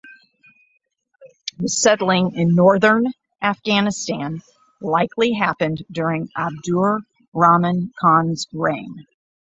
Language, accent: English, United States English